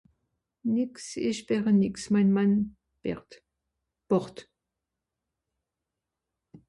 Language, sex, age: Swiss German, female, 60-69